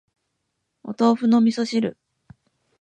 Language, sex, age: Japanese, female, 40-49